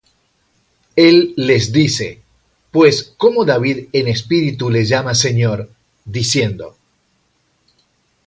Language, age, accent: Spanish, 50-59, Rioplatense: Argentina, Uruguay, este de Bolivia, Paraguay